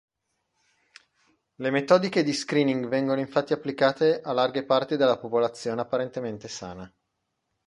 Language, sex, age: Italian, male, 40-49